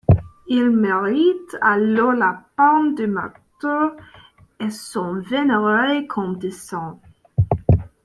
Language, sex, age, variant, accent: French, female, under 19, Français d'Amérique du Nord, Français des États-Unis